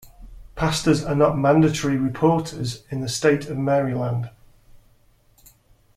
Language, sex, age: English, male, 40-49